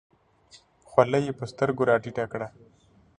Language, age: Pashto, 30-39